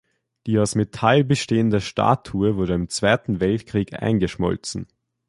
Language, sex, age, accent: German, male, under 19, Österreichisches Deutsch